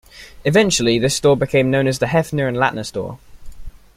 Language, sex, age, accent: English, male, under 19, England English